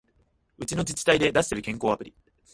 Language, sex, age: Japanese, male, 19-29